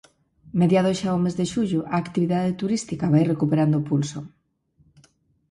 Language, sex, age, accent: Galician, female, 40-49, Normativo (estándar)